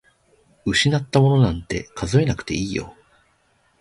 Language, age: Japanese, 30-39